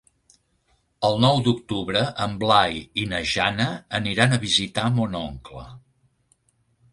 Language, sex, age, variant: Catalan, male, 70-79, Central